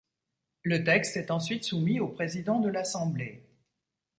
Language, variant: French, Français de métropole